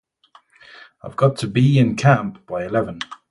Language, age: English, 40-49